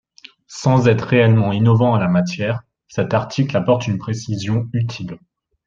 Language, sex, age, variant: French, male, 19-29, Français de métropole